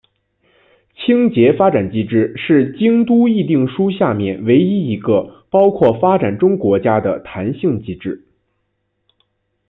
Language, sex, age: Chinese, male, 19-29